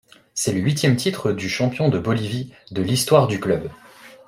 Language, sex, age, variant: French, male, 19-29, Français de métropole